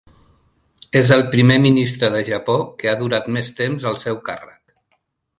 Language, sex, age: Catalan, male, 50-59